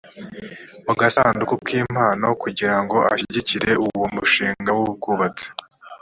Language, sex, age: Kinyarwanda, male, 19-29